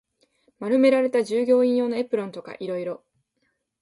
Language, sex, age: Japanese, female, 19-29